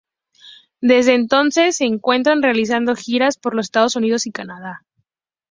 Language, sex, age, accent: Spanish, female, under 19, México